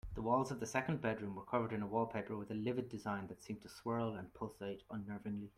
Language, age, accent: English, 30-39, Irish English